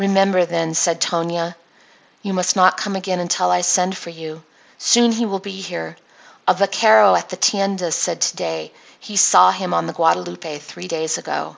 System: none